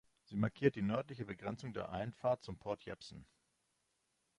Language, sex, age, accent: German, male, 40-49, Deutschland Deutsch